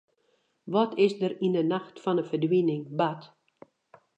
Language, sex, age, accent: Western Frisian, female, 60-69, Wâldfrysk